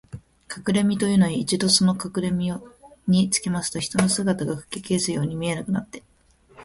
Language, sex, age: Japanese, female, under 19